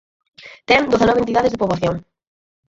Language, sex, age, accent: Galician, female, 19-29, Atlántico (seseo e gheada)